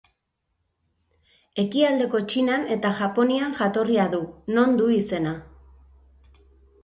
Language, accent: Basque, Erdialdekoa edo Nafarra (Gipuzkoa, Nafarroa)